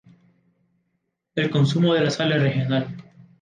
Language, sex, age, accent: Spanish, male, 19-29, América central